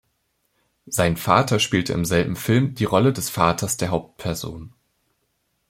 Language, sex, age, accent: German, male, 19-29, Deutschland Deutsch